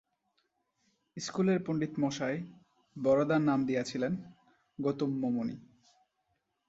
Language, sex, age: Bengali, male, 19-29